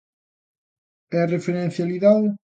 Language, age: Galician, 19-29